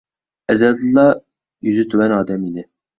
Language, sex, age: Uyghur, male, 19-29